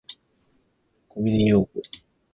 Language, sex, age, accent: Japanese, male, 19-29, 標準語